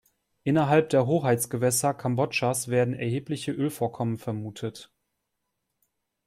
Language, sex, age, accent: German, male, 30-39, Deutschland Deutsch